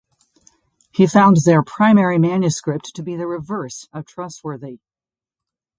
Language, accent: English, United States English